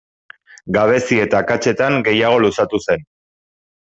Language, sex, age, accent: Basque, male, 30-39, Erdialdekoa edo Nafarra (Gipuzkoa, Nafarroa)